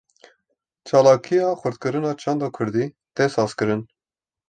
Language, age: Kurdish, 19-29